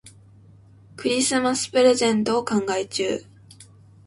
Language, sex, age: Japanese, female, 19-29